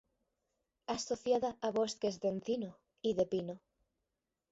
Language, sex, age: Spanish, female, 19-29